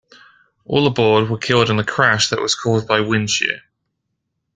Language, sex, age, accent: English, male, 19-29, England English